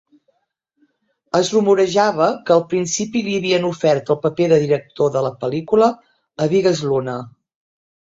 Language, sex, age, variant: Catalan, female, 50-59, Central